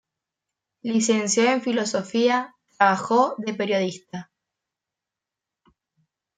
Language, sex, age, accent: Spanish, female, under 19, Rioplatense: Argentina, Uruguay, este de Bolivia, Paraguay